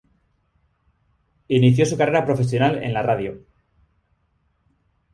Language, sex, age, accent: Spanish, male, 30-39, España: Norte peninsular (Asturias, Castilla y León, Cantabria, País Vasco, Navarra, Aragón, La Rioja, Guadalajara, Cuenca)